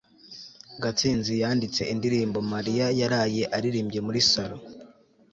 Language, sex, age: Kinyarwanda, male, 19-29